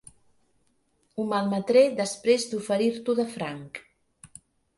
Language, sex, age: Catalan, female, 50-59